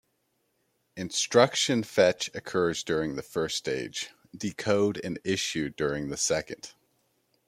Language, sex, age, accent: English, male, 30-39, United States English